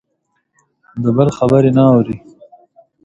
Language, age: Pashto, 19-29